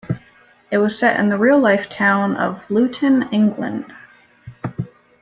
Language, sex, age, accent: English, female, 19-29, United States English